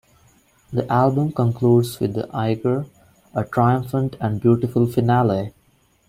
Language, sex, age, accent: English, male, 19-29, India and South Asia (India, Pakistan, Sri Lanka)